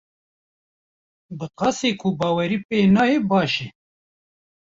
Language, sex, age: Kurdish, male, 50-59